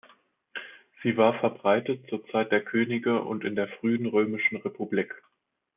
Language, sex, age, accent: German, male, 19-29, Deutschland Deutsch